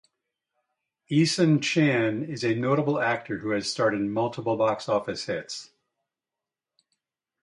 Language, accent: English, United States English